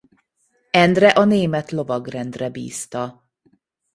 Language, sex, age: Hungarian, female, 30-39